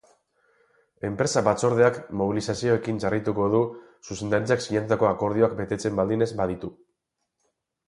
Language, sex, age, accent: Basque, male, 40-49, Mendebalekoa (Araba, Bizkaia, Gipuzkoako mendebaleko herri batzuk)